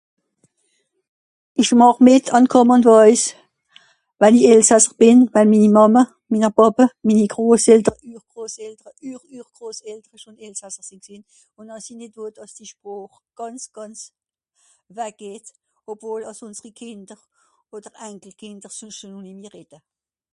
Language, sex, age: Swiss German, female, 60-69